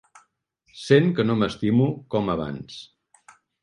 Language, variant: Catalan, Central